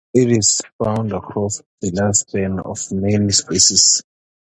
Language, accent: English, Southern African (South Africa, Zimbabwe, Namibia)